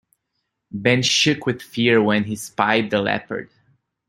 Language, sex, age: English, male, 19-29